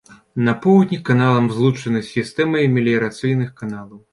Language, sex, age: Belarusian, male, 19-29